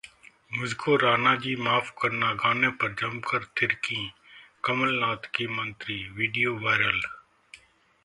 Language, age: Hindi, 40-49